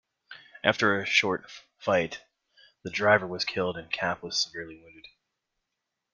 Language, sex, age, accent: English, male, 30-39, United States English